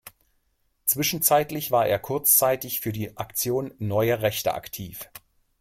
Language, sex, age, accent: German, male, 40-49, Deutschland Deutsch